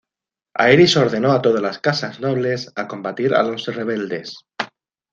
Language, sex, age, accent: Spanish, male, 40-49, España: Sur peninsular (Andalucia, Extremadura, Murcia)